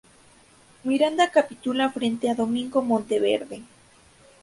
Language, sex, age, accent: Spanish, female, 19-29, México